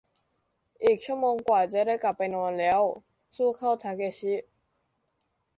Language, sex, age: Thai, male, under 19